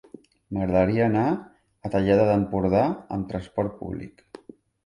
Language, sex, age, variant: Catalan, male, 40-49, Central